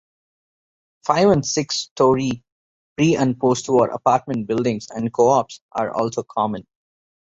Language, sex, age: English, male, 19-29